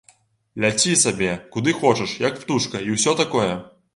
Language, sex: Belarusian, male